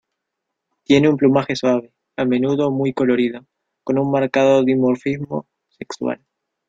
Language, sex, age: Spanish, male, 19-29